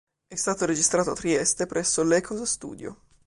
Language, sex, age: Italian, male, 19-29